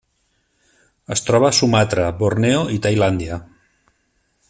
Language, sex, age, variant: Catalan, male, 50-59, Central